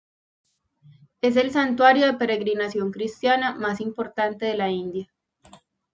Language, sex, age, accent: Spanish, female, 30-39, Andino-Pacífico: Colombia, Perú, Ecuador, oeste de Bolivia y Venezuela andina